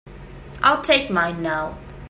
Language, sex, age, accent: English, female, 19-29, England English